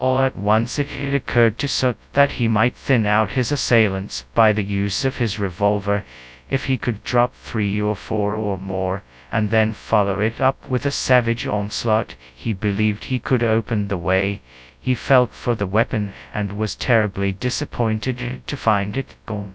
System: TTS, FastPitch